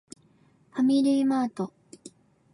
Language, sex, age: Japanese, female, 19-29